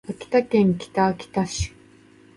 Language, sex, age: Japanese, female, 30-39